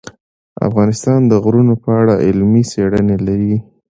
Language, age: Pashto, 19-29